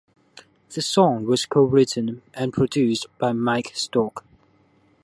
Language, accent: English, Hong Kong English